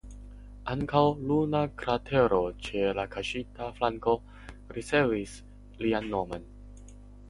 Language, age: Esperanto, under 19